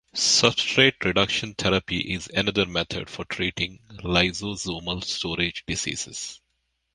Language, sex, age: English, male, 50-59